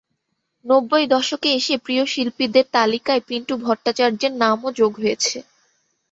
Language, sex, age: Bengali, female, 19-29